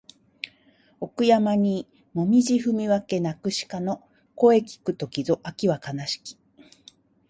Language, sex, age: Japanese, female, 50-59